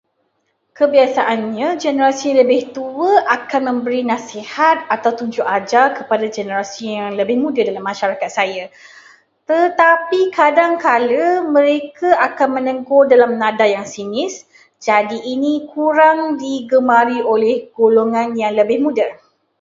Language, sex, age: Malay, female, 30-39